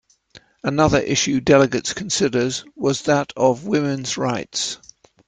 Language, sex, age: English, male, 70-79